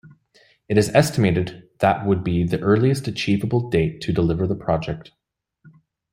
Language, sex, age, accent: English, male, 19-29, United States English